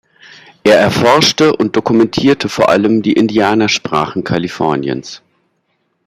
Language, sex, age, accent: German, male, 50-59, Deutschland Deutsch